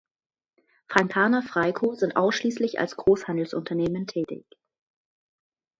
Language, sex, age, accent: German, female, 30-39, Hochdeutsch